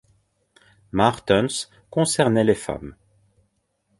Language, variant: French, Français de métropole